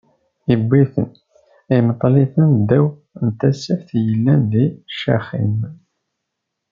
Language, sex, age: Kabyle, male, 30-39